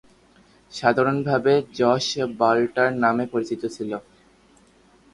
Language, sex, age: Bengali, male, under 19